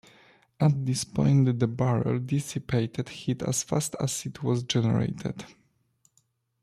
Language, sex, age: English, male, 19-29